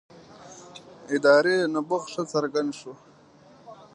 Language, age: Pashto, 19-29